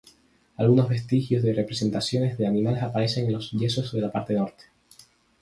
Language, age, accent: Spanish, 19-29, España: Islas Canarias